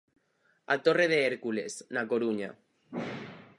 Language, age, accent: Galician, 19-29, Central (gheada)